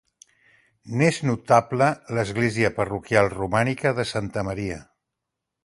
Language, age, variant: Catalan, 60-69, Central